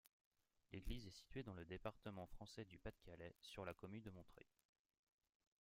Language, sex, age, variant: French, male, 19-29, Français de métropole